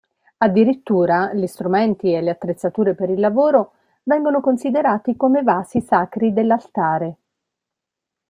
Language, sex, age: Italian, female, 40-49